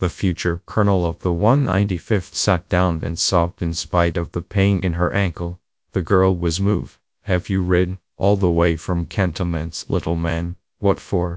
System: TTS, GradTTS